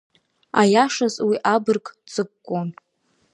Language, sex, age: Abkhazian, female, under 19